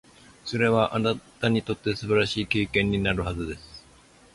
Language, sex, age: Japanese, male, 70-79